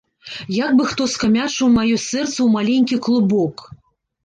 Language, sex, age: Belarusian, female, 40-49